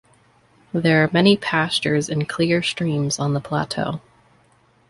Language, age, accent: English, 19-29, United States English